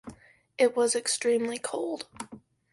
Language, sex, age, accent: English, female, under 19, United States English